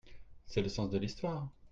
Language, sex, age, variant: French, male, 30-39, Français de métropole